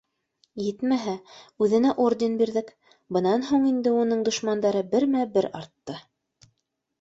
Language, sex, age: Bashkir, female, 30-39